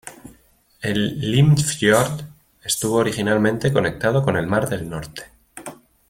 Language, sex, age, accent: Spanish, male, 30-39, España: Norte peninsular (Asturias, Castilla y León, Cantabria, País Vasco, Navarra, Aragón, La Rioja, Guadalajara, Cuenca)